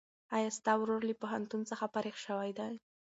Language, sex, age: Pashto, female, 19-29